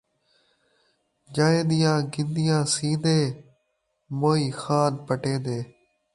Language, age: Saraiki, under 19